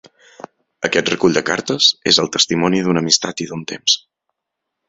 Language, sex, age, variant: Catalan, male, 19-29, Central